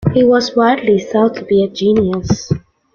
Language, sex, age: English, female, under 19